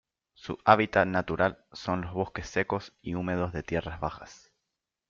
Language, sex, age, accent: Spanish, male, 19-29, Rioplatense: Argentina, Uruguay, este de Bolivia, Paraguay